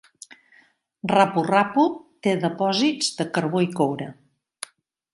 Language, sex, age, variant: Catalan, female, 60-69, Central